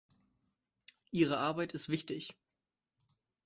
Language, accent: German, Deutschland Deutsch